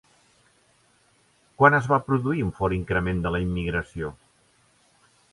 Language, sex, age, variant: Catalan, male, 60-69, Central